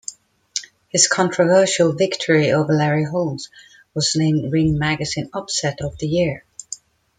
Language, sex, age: English, female, 50-59